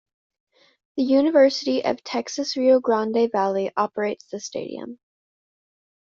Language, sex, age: English, female, under 19